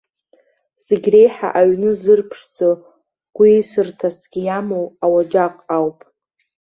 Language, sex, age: Abkhazian, female, under 19